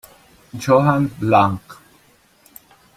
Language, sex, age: Italian, male, 40-49